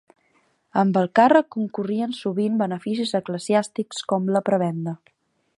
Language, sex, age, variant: Catalan, female, 19-29, Central